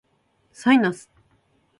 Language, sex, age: Japanese, female, 19-29